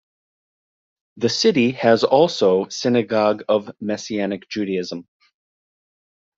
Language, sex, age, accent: English, male, 30-39, United States English